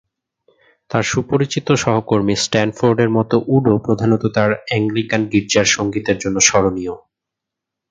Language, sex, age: Bengali, male, 19-29